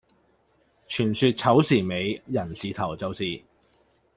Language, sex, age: Cantonese, male, 30-39